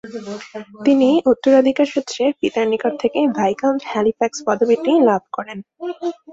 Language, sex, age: Bengali, female, 19-29